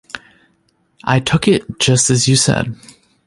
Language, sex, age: English, male, 19-29